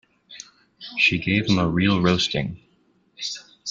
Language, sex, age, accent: English, male, 19-29, United States English